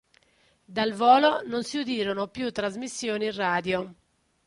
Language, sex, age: Italian, female, 50-59